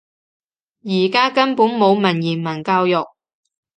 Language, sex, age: Cantonese, female, 30-39